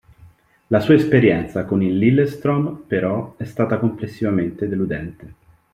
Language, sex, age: Italian, male, 30-39